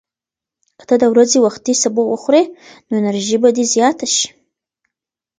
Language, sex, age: Pashto, female, 19-29